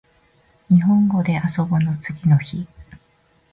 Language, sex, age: Japanese, female, 50-59